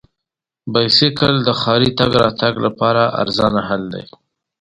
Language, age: Pashto, 30-39